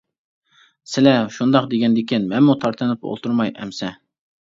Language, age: Uyghur, 19-29